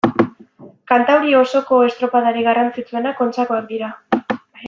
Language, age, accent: Basque, under 19, Mendebalekoa (Araba, Bizkaia, Gipuzkoako mendebaleko herri batzuk)